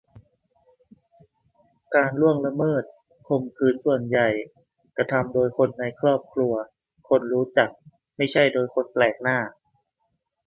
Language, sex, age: Thai, male, 19-29